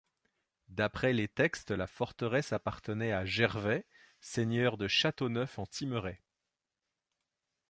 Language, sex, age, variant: French, male, 40-49, Français de métropole